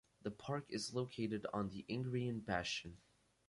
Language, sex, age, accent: English, male, under 19, United States English